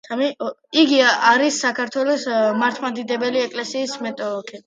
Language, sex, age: Georgian, female, 50-59